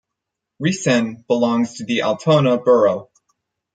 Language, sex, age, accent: English, male, 19-29, United States English